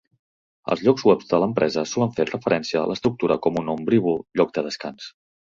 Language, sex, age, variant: Catalan, male, 30-39, Central